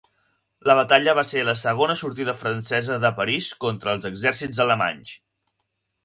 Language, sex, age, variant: Catalan, male, 19-29, Central